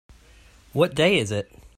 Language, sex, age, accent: English, male, 30-39, United States English